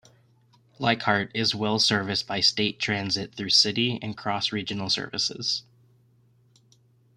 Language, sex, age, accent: English, male, 19-29, United States English